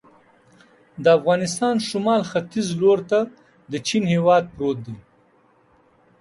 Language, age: Pashto, 50-59